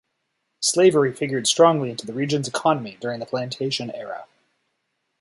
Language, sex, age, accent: English, male, 30-39, Canadian English